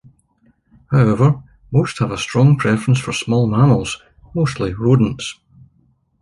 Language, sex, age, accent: English, male, 50-59, Scottish English